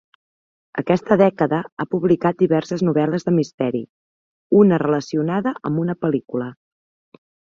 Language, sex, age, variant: Catalan, female, 40-49, Central